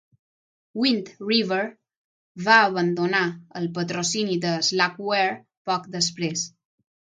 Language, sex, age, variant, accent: Catalan, female, under 19, Balear, balear; mallorquí